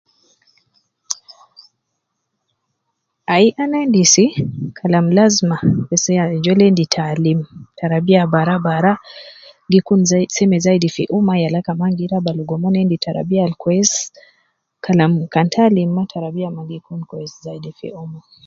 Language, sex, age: Nubi, female, 30-39